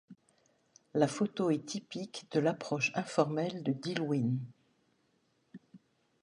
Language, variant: French, Français de métropole